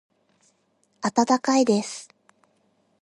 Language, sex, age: Japanese, female, 19-29